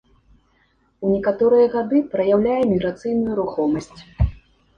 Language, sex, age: Belarusian, female, 40-49